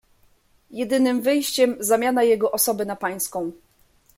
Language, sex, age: Polish, female, 19-29